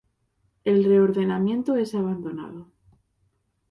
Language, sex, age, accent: Spanish, female, under 19, España: Norte peninsular (Asturias, Castilla y León, Cantabria, País Vasco, Navarra, Aragón, La Rioja, Guadalajara, Cuenca)